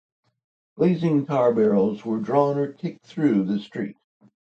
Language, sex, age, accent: English, male, 60-69, United States English